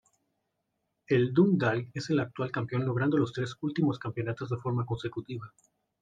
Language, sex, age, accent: Spanish, male, 19-29, México